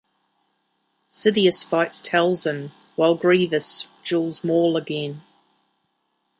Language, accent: English, New Zealand English